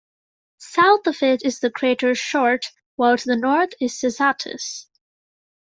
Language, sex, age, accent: English, female, 19-29, England English